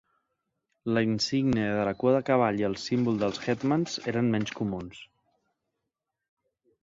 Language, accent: Catalan, central; nord-occidental